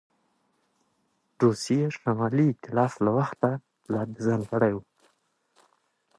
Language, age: Pashto, 30-39